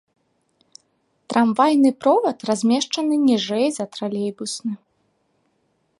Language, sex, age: Belarusian, female, 19-29